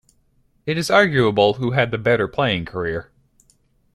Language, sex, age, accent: English, male, 19-29, United States English